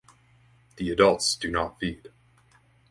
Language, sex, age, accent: English, male, 19-29, Canadian English